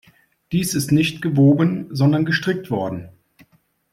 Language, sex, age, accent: German, male, 40-49, Deutschland Deutsch